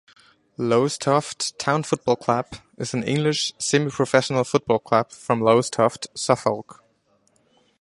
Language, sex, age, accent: English, male, 19-29, German English